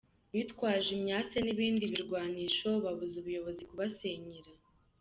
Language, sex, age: Kinyarwanda, female, under 19